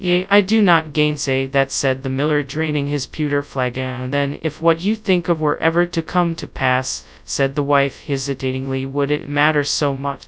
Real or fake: fake